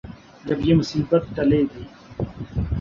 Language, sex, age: Urdu, male, 40-49